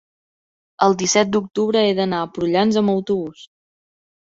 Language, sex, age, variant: Catalan, female, 30-39, Central